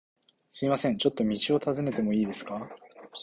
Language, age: Japanese, under 19